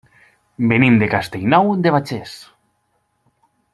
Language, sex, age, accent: Catalan, male, 19-29, valencià